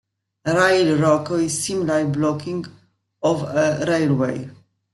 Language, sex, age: English, female, 50-59